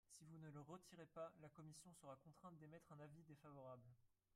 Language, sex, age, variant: French, male, 19-29, Français de métropole